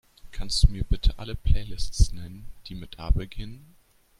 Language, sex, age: German, male, 19-29